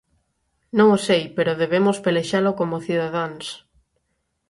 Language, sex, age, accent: Galician, female, 19-29, Central (gheada); Normativo (estándar)